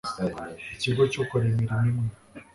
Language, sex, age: Kinyarwanda, male, 19-29